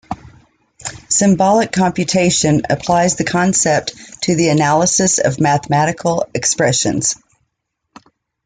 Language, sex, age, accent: English, female, 50-59, United States English